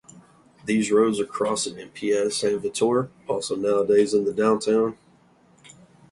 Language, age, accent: English, 19-29, United States English